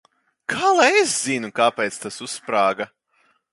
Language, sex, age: Latvian, male, 19-29